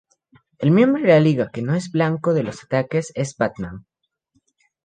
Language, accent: Spanish, Andino-Pacífico: Colombia, Perú, Ecuador, oeste de Bolivia y Venezuela andina